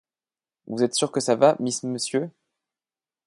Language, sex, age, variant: French, male, 30-39, Français de métropole